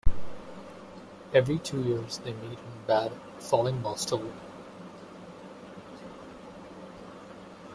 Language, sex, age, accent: English, male, 19-29, United States English